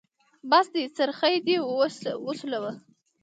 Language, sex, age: Pashto, female, under 19